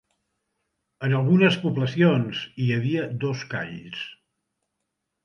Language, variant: Catalan, Central